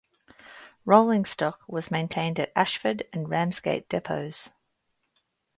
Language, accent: English, Australian English